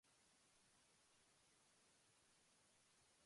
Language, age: English, under 19